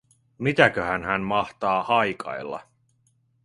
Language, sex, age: Finnish, male, 30-39